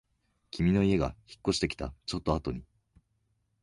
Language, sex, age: Japanese, male, 19-29